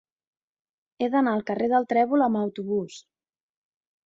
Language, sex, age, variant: Catalan, female, 30-39, Central